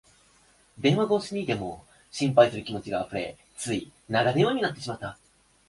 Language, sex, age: Japanese, male, 19-29